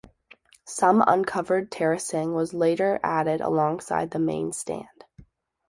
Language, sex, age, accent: English, female, 19-29, United States English